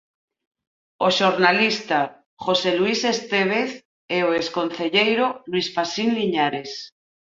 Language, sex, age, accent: Galician, female, 40-49, Normativo (estándar)